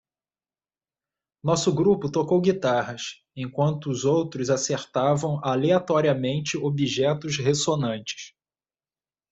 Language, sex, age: Portuguese, male, 40-49